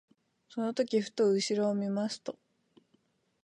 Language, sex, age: Japanese, female, 19-29